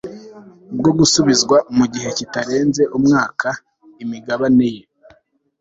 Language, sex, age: Kinyarwanda, male, 19-29